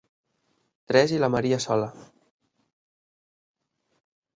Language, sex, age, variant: Catalan, male, 19-29, Central